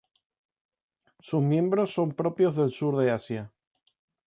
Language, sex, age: Spanish, male, 40-49